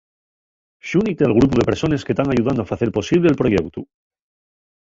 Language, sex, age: Asturian, male, 40-49